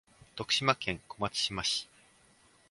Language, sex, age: Japanese, male, 19-29